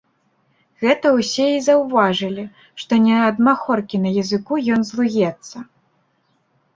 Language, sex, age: Belarusian, female, 19-29